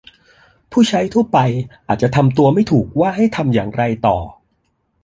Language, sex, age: Thai, male, 40-49